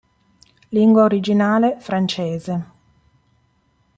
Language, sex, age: Italian, female, 40-49